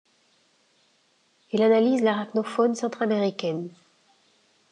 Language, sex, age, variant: French, female, 50-59, Français de métropole